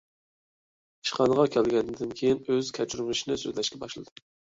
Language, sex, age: Uyghur, male, 30-39